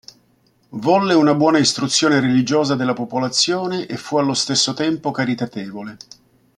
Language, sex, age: Italian, male, 60-69